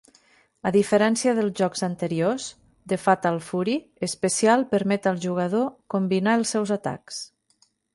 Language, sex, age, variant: Catalan, female, 40-49, Nord-Occidental